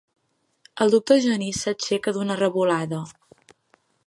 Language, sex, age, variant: Catalan, female, 19-29, Central